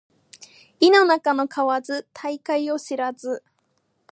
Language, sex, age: Japanese, female, 19-29